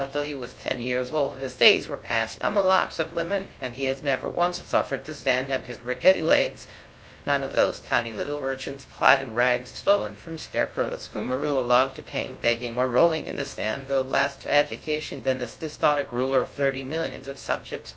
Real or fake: fake